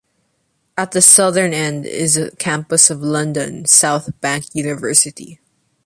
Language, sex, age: English, female, 19-29